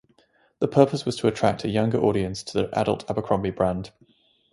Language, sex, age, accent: English, male, 19-29, England English